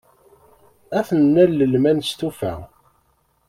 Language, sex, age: Kabyle, male, 19-29